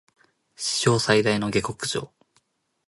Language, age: Japanese, 19-29